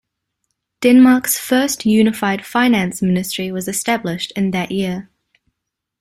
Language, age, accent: English, 19-29, New Zealand English